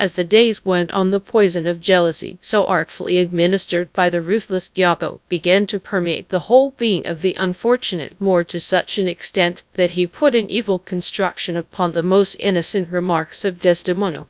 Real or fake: fake